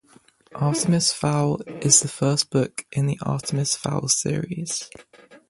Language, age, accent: English, 19-29, England English